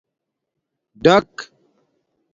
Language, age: Domaaki, 30-39